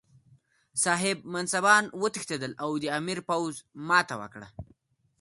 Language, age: Pashto, under 19